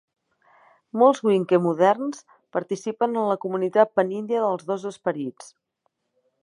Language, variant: Catalan, Nord-Occidental